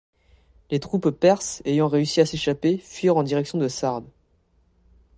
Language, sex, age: French, male, 19-29